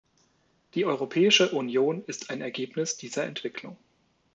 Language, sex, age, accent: German, male, 40-49, Deutschland Deutsch